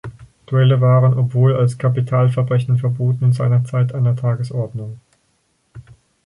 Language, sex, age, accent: German, male, 19-29, Deutschland Deutsch; Schweizerdeutsch